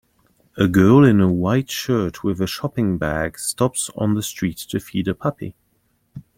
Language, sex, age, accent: English, male, 30-39, England English